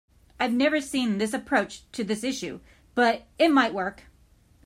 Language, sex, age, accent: English, female, 30-39, United States English